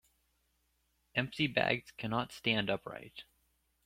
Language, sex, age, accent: English, male, 19-29, United States English